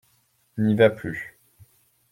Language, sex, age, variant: French, male, 19-29, Français de métropole